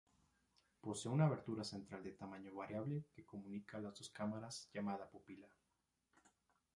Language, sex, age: Spanish, male, 19-29